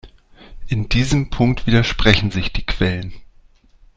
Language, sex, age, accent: German, male, 40-49, Deutschland Deutsch